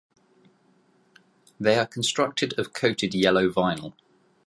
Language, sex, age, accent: English, male, 19-29, England English